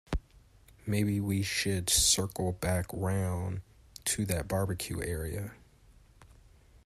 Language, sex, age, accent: English, male, 19-29, United States English